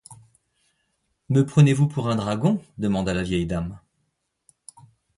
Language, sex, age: French, male, 50-59